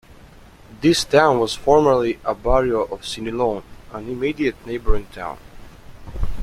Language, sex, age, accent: English, male, 19-29, United States English